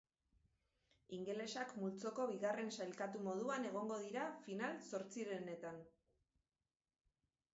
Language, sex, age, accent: Basque, female, 40-49, Mendebalekoa (Araba, Bizkaia, Gipuzkoako mendebaleko herri batzuk)